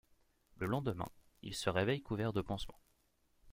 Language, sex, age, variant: French, male, 19-29, Français de métropole